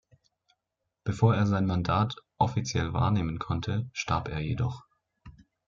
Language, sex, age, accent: German, male, 19-29, Deutschland Deutsch